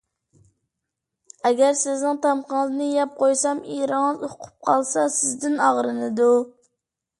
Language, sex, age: Uyghur, male, under 19